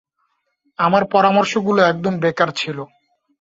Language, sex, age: Bengali, male, 19-29